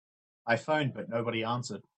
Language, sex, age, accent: English, male, 30-39, Australian English